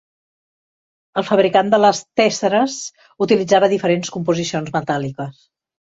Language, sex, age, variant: Catalan, female, 50-59, Central